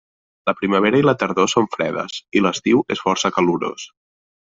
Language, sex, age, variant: Catalan, male, 30-39, Central